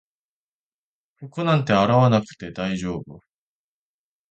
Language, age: Japanese, 30-39